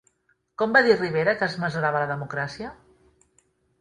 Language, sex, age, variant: Catalan, female, 40-49, Central